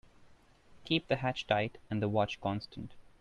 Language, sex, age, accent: English, male, 19-29, India and South Asia (India, Pakistan, Sri Lanka)